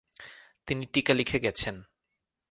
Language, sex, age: Bengali, male, 30-39